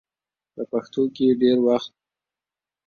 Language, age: Pashto, 19-29